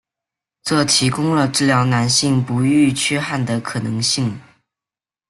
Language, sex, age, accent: Chinese, male, under 19, 出生地：湖南省